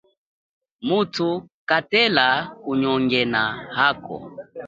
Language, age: Chokwe, 30-39